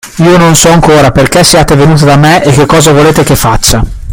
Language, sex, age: Italian, male, 30-39